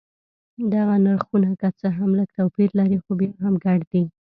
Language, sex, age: Pashto, female, 19-29